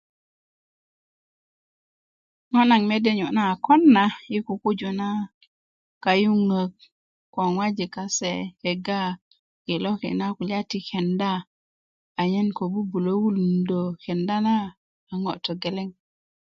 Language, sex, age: Kuku, female, 40-49